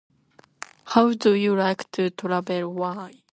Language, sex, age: English, female, under 19